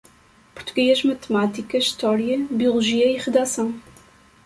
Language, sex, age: Portuguese, female, 19-29